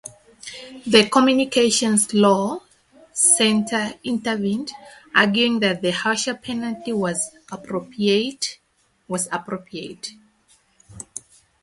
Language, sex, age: English, female, 30-39